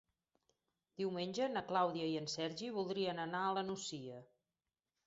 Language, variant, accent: Catalan, Central, central